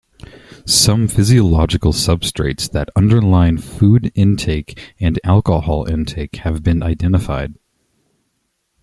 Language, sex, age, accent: English, male, 19-29, United States English